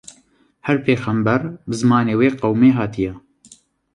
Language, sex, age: Kurdish, male, 19-29